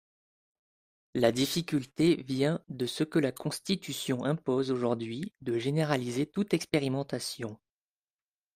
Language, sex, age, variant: French, male, 19-29, Français de métropole